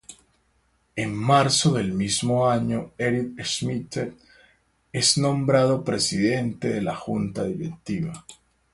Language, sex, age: Spanish, male, 19-29